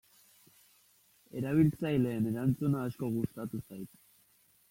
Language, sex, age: Basque, male, 19-29